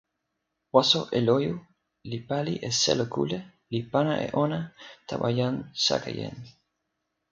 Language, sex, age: Toki Pona, male, 19-29